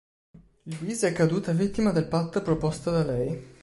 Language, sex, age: Italian, male, 19-29